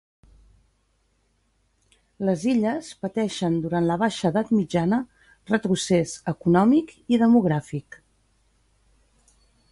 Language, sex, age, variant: Catalan, female, 40-49, Central